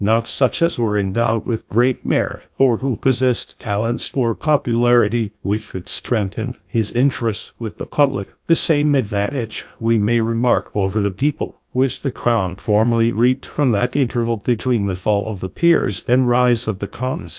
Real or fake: fake